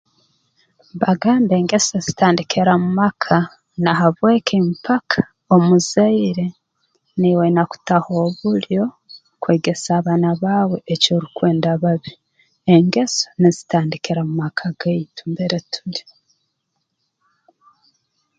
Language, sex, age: Tooro, female, 40-49